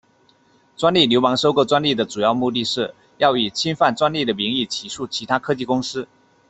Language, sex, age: Chinese, male, 30-39